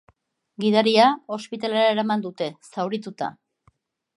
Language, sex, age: Basque, female, 50-59